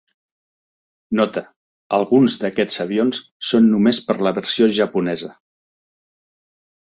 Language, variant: Catalan, Central